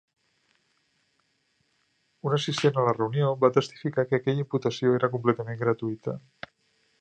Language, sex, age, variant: Catalan, male, 60-69, Central